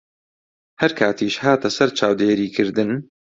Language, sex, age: Central Kurdish, male, 19-29